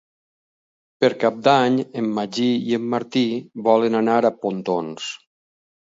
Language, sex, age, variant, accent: Catalan, male, 60-69, Valencià central, valencià